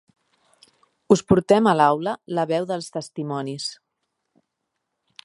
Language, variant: Catalan, Central